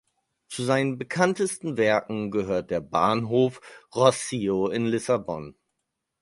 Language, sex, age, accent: German, male, 30-39, Deutschland Deutsch